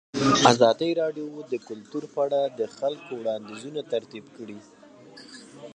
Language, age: Pashto, 19-29